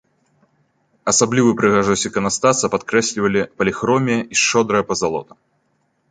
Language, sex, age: Belarusian, male, 19-29